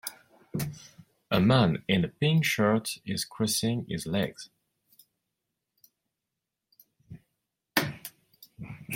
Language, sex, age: English, male, 19-29